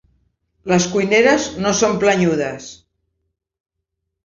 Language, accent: Catalan, Barceloní